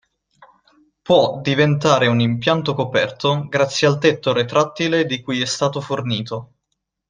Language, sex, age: Italian, male, 19-29